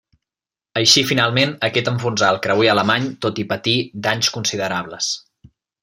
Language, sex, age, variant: Catalan, male, 19-29, Central